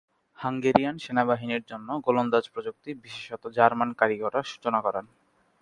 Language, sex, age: Bengali, male, 19-29